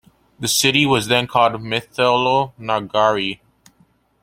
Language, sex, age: English, male, under 19